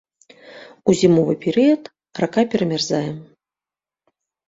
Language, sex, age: Belarusian, female, 30-39